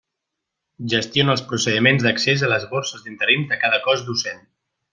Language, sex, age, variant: Catalan, male, 30-39, Central